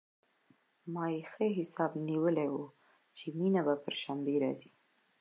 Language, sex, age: Pashto, female, 19-29